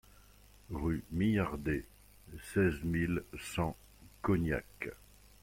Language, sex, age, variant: French, male, 50-59, Français de métropole